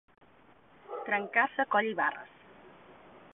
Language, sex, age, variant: Catalan, female, 40-49, Central